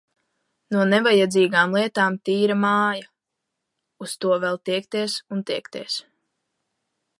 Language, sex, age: Latvian, female, under 19